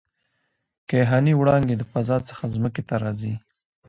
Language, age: Pashto, 19-29